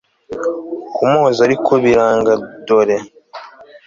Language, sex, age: Kinyarwanda, male, 19-29